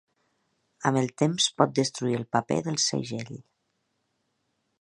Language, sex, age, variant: Catalan, female, 40-49, Nord-Occidental